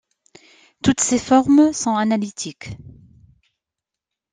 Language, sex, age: French, female, 19-29